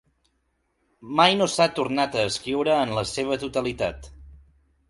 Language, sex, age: Catalan, male, 19-29